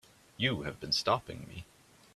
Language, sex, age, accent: English, male, 19-29, Canadian English